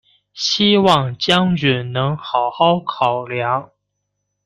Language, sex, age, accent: Chinese, male, 19-29, 出生地：河北省